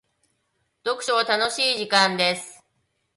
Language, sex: Japanese, female